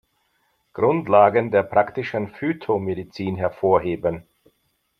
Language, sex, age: German, male, 50-59